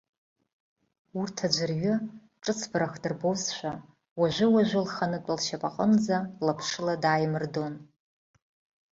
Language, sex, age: Abkhazian, female, 40-49